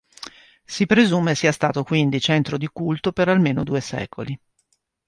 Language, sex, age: Italian, female, 50-59